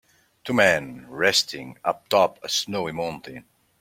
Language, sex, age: English, male, 30-39